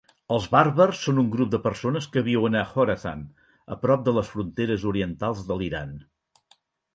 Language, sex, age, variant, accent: Catalan, male, 60-69, Central, central